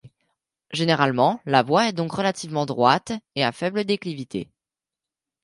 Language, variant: French, Français de métropole